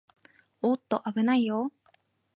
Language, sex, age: Japanese, female, 19-29